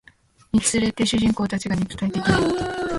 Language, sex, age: Japanese, female, 19-29